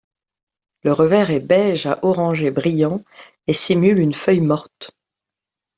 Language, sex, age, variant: French, female, 30-39, Français de métropole